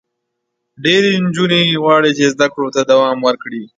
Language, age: Pashto, 19-29